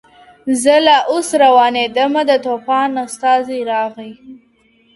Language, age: Pashto, under 19